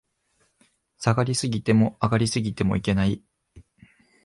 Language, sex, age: Japanese, male, 19-29